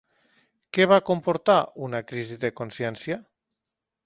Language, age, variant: Catalan, 30-39, Nord-Occidental